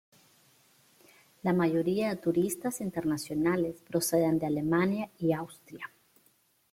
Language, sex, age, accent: Spanish, female, 30-39, América central